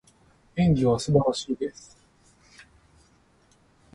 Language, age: Japanese, 30-39